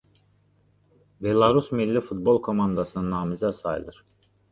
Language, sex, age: Azerbaijani, male, 30-39